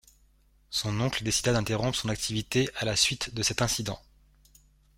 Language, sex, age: French, male, 30-39